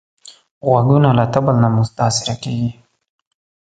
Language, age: Pashto, 19-29